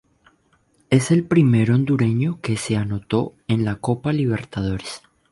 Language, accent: Spanish, Caribe: Cuba, Venezuela, Puerto Rico, República Dominicana, Panamá, Colombia caribeña, México caribeño, Costa del golfo de México